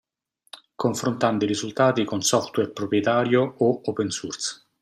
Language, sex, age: Italian, male, 40-49